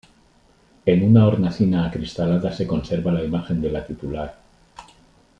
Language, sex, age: Spanish, male, 50-59